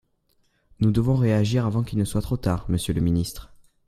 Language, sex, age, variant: French, male, under 19, Français de métropole